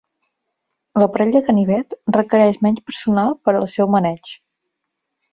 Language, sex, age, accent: Catalan, female, 30-39, Garrotxi